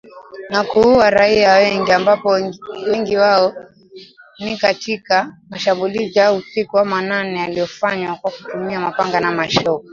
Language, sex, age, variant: Swahili, female, 19-29, Kiswahili cha Bara ya Kenya